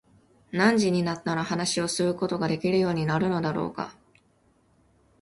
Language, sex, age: Japanese, female, 19-29